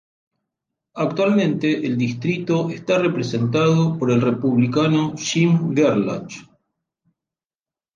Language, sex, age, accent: Spanish, male, 50-59, Rioplatense: Argentina, Uruguay, este de Bolivia, Paraguay